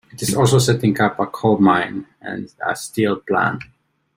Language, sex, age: English, male, 19-29